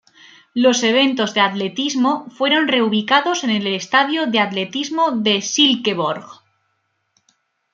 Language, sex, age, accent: Spanish, female, 19-29, España: Norte peninsular (Asturias, Castilla y León, Cantabria, País Vasco, Navarra, Aragón, La Rioja, Guadalajara, Cuenca)